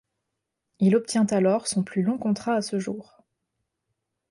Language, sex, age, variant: French, female, 19-29, Français de métropole